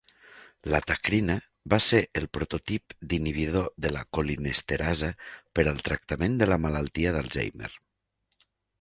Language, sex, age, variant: Catalan, male, 30-39, Nord-Occidental